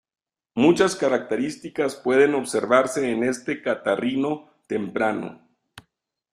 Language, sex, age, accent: Spanish, male, 50-59, México